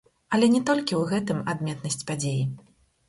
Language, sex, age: Belarusian, female, 30-39